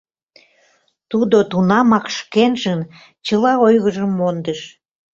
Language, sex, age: Mari, female, 70-79